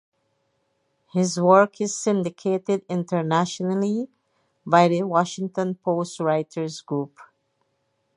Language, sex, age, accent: English, female, 50-59, England English